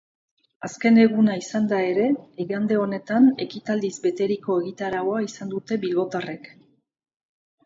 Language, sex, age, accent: Basque, female, 50-59, Erdialdekoa edo Nafarra (Gipuzkoa, Nafarroa)